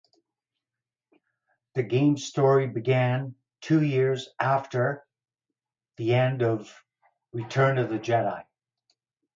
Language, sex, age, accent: English, male, 60-69, Canadian English